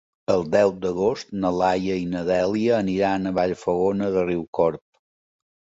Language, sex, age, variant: Catalan, male, 60-69, Balear